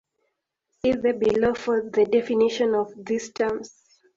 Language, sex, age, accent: English, female, 19-29, United States English